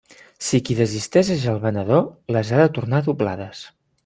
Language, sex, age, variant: Catalan, male, 30-39, Central